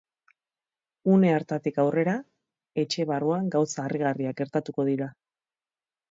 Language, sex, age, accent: Basque, female, 30-39, Erdialdekoa edo Nafarra (Gipuzkoa, Nafarroa)